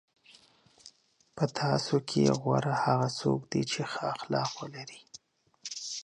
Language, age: Pashto, 19-29